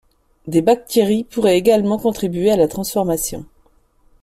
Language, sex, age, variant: French, female, 40-49, Français de métropole